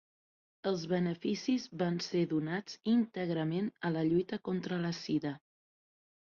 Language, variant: Catalan, Central